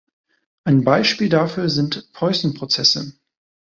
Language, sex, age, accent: German, male, 30-39, Deutschland Deutsch